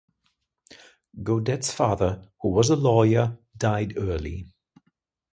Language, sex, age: English, male, 50-59